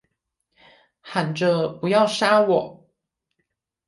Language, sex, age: Chinese, female, 19-29